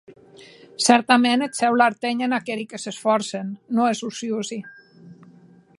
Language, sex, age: Occitan, female, 50-59